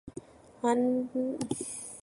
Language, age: Chinese, 19-29